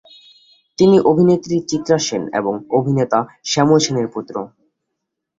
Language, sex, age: Bengali, male, under 19